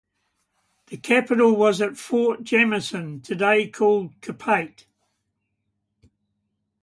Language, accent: English, New Zealand English